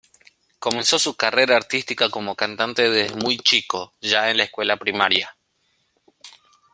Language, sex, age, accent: Spanish, male, 19-29, Rioplatense: Argentina, Uruguay, este de Bolivia, Paraguay